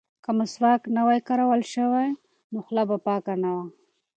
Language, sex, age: Pashto, female, 19-29